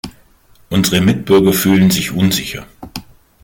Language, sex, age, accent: German, male, 40-49, Deutschland Deutsch